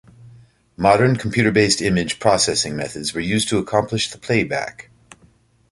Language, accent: English, United States English